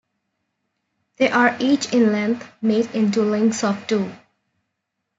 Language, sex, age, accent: English, female, 19-29, India and South Asia (India, Pakistan, Sri Lanka)